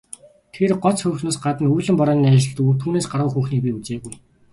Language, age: Mongolian, 19-29